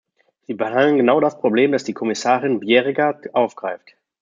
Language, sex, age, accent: German, male, 30-39, Deutschland Deutsch